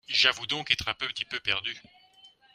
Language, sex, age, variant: French, male, 40-49, Français de métropole